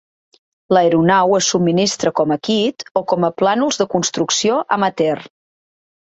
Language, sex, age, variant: Catalan, female, 40-49, Central